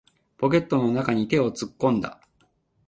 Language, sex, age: Japanese, male, 40-49